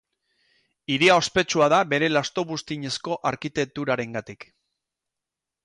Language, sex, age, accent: Basque, male, 50-59, Mendebalekoa (Araba, Bizkaia, Gipuzkoako mendebaleko herri batzuk)